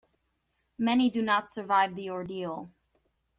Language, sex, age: English, female, 19-29